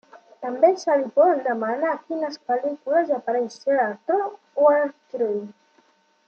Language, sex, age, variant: Catalan, male, under 19, Central